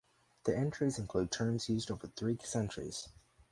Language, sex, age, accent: English, male, under 19, United States English